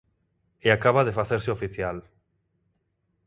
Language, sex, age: Galician, male, 19-29